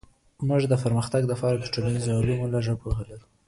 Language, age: Pashto, 19-29